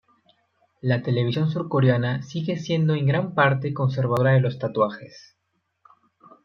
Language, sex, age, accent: Spanish, male, 19-29, Andino-Pacífico: Colombia, Perú, Ecuador, oeste de Bolivia y Venezuela andina